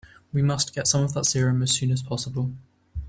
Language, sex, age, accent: English, male, 19-29, England English